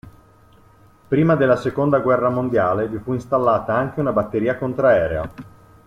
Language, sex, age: Italian, male, 30-39